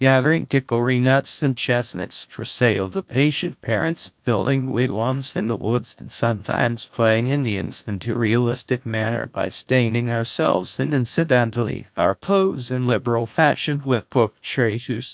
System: TTS, GlowTTS